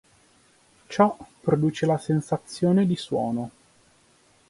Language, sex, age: Italian, male, 30-39